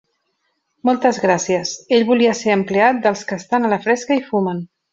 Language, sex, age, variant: Catalan, female, 40-49, Central